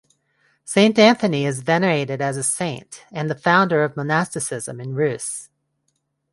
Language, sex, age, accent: English, female, 30-39, United States English